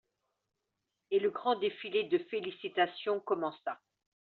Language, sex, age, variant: French, female, 60-69, Français de métropole